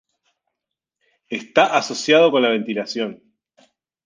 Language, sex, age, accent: Spanish, male, 30-39, Rioplatense: Argentina, Uruguay, este de Bolivia, Paraguay